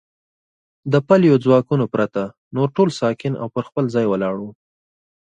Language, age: Pashto, 19-29